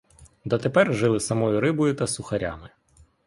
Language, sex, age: Ukrainian, male, 19-29